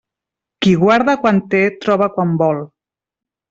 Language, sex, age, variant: Catalan, female, 40-49, Central